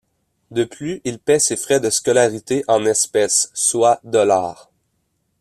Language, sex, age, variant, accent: French, male, 19-29, Français d'Amérique du Nord, Français du Canada